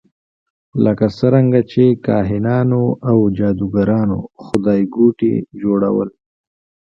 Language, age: Pashto, 19-29